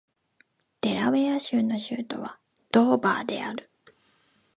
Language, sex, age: Japanese, female, 19-29